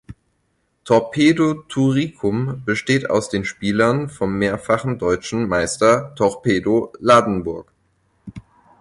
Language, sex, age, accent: German, male, 19-29, Deutschland Deutsch